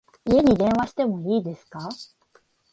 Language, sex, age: Japanese, female, 19-29